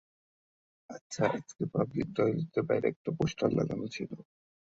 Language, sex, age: Bengali, male, 19-29